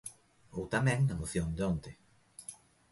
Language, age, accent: Galician, 40-49, Normativo (estándar)